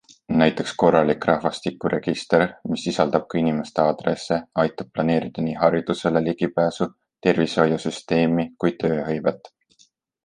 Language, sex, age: Estonian, male, 19-29